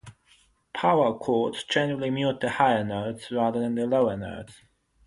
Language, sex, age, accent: English, male, 19-29, England English